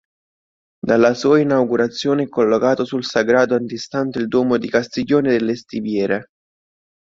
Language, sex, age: Italian, male, 19-29